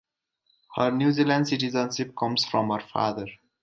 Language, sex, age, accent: English, male, 19-29, United States English